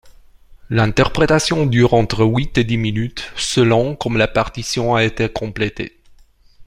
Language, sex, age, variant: French, male, 30-39, Français d'Europe